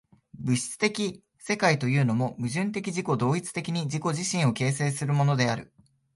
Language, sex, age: Japanese, male, 19-29